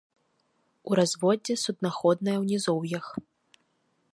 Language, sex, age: Belarusian, female, 19-29